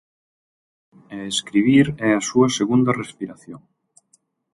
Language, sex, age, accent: Galician, male, 30-39, Normativo (estándar)